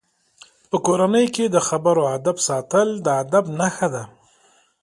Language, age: Pashto, 30-39